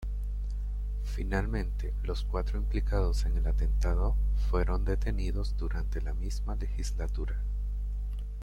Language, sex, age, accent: Spanish, male, 30-39, América central